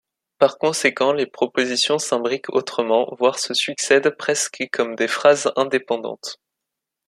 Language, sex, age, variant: French, male, under 19, Français de métropole